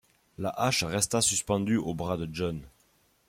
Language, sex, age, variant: French, male, 19-29, Français de métropole